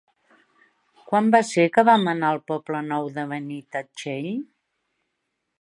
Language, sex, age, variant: Catalan, female, 60-69, Central